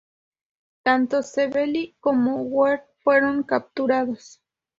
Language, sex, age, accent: Spanish, female, 30-39, México